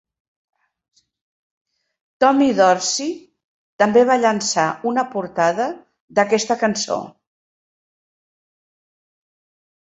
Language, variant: Catalan, Central